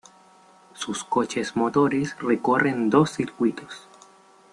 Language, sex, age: Spanish, male, 19-29